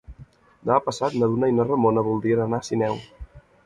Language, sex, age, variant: Catalan, male, 19-29, Central